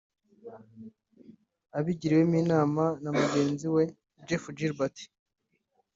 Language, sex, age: Kinyarwanda, male, 30-39